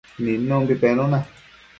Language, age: Matsés, 19-29